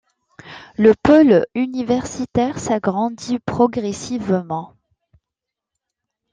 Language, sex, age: French, female, 19-29